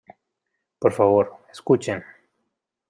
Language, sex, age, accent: Spanish, male, 19-29, Andino-Pacífico: Colombia, Perú, Ecuador, oeste de Bolivia y Venezuela andina